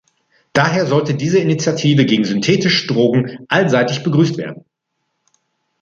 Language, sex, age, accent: German, male, 40-49, Deutschland Deutsch